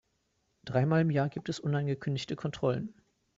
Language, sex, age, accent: German, male, 19-29, Deutschland Deutsch